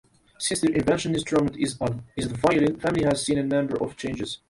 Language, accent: English, United States English